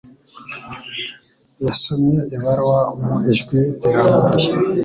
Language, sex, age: Kinyarwanda, male, 19-29